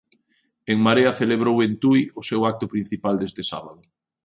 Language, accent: Galician, Central (gheada)